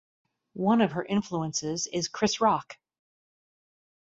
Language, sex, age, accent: English, female, 50-59, United States English